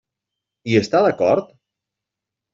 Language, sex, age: Catalan, male, 40-49